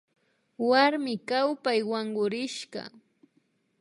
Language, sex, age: Imbabura Highland Quichua, female, 30-39